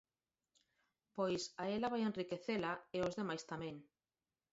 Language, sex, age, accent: Galician, female, 50-59, Normativo (estándar)